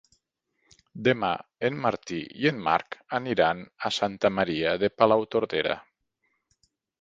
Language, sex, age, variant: Catalan, male, 40-49, Nord-Occidental